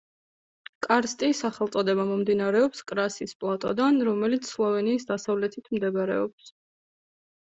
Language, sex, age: Georgian, female, 19-29